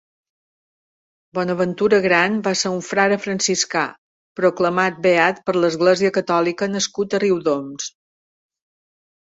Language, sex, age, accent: Catalan, female, 60-69, mallorquí